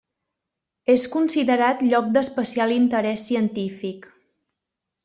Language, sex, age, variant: Catalan, female, 19-29, Central